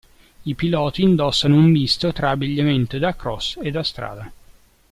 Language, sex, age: Italian, male, 40-49